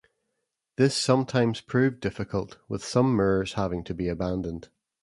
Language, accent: English, Northern Irish